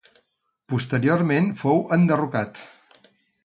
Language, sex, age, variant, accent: Catalan, male, 50-59, Central, central